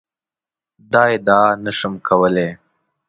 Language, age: Pashto, 19-29